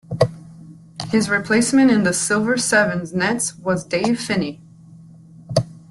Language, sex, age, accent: English, female, 19-29, United States English